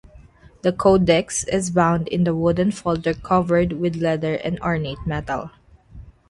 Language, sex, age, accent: English, female, 19-29, United States English; Filipino